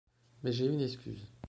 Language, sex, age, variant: French, male, under 19, Français de métropole